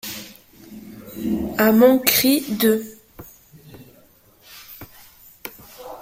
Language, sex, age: French, female, 19-29